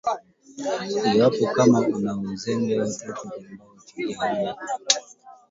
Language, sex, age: Swahili, male, 19-29